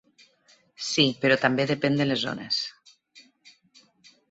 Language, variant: Catalan, Nord-Occidental